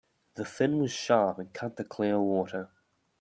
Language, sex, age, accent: English, male, 19-29, New Zealand English